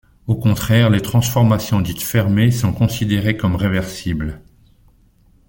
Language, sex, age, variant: French, male, 60-69, Français de métropole